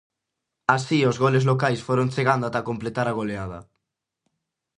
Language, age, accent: Galician, 19-29, Atlántico (seseo e gheada)